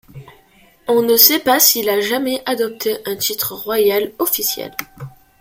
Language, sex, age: French, female, 19-29